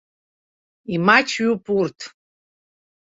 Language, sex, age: Abkhazian, female, 30-39